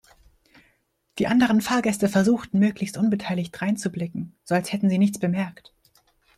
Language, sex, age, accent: German, female, under 19, Deutschland Deutsch